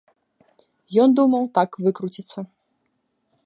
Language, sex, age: Belarusian, female, 19-29